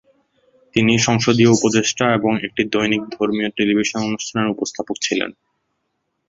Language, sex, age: Bengali, male, 19-29